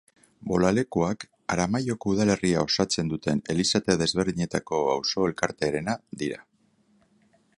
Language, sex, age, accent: Basque, male, 40-49, Mendebalekoa (Araba, Bizkaia, Gipuzkoako mendebaleko herri batzuk)